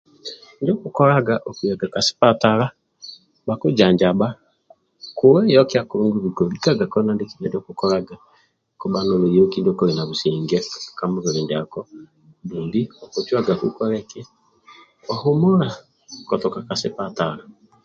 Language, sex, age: Amba (Uganda), male, 30-39